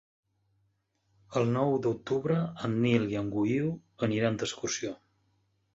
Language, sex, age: Catalan, male, 50-59